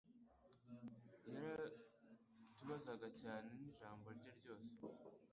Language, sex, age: Kinyarwanda, male, under 19